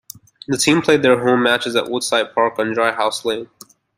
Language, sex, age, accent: English, male, 19-29, United States English